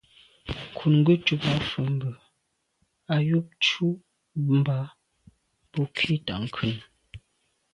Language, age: Medumba, 30-39